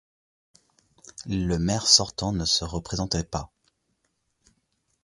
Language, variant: French, Français de métropole